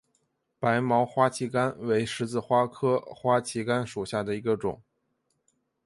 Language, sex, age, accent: Chinese, male, 19-29, 出生地：天津市